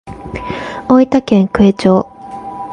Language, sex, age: Japanese, female, 19-29